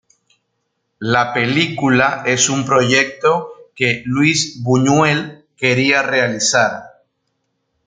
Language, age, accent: Spanish, 40-49, Andino-Pacífico: Colombia, Perú, Ecuador, oeste de Bolivia y Venezuela andina